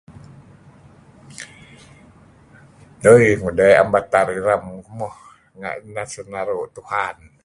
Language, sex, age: Kelabit, male, 60-69